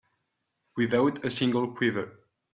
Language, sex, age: English, male, 19-29